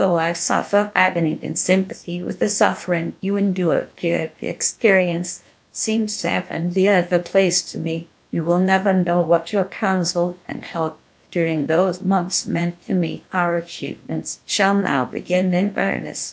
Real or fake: fake